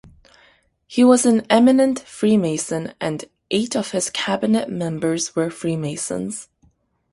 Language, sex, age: English, female, 19-29